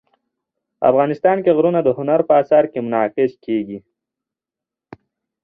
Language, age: Pashto, 19-29